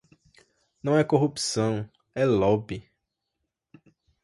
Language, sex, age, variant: Portuguese, male, 19-29, Portuguese (Brasil)